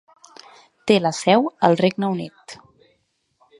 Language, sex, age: Catalan, female, 19-29